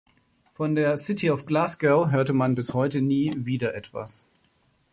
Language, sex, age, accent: German, male, 40-49, Deutschland Deutsch